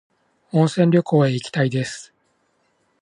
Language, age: Japanese, 40-49